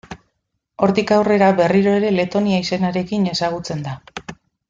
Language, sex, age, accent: Basque, female, 40-49, Mendebalekoa (Araba, Bizkaia, Gipuzkoako mendebaleko herri batzuk)